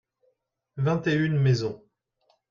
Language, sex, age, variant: French, male, 40-49, Français de métropole